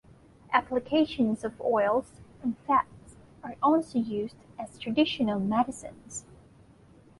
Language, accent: English, United States English